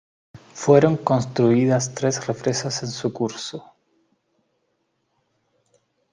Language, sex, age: Spanish, male, 40-49